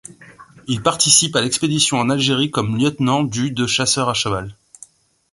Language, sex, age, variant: French, male, 40-49, Français de métropole